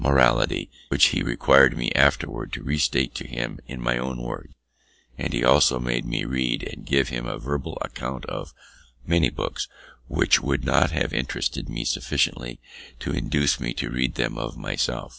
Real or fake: real